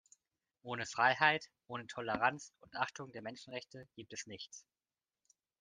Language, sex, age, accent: German, male, 19-29, Deutschland Deutsch